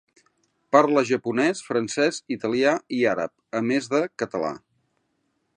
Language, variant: Catalan, Central